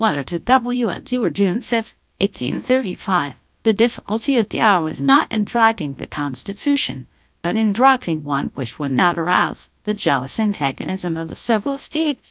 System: TTS, GlowTTS